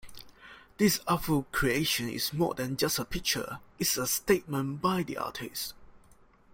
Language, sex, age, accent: English, male, 19-29, Malaysian English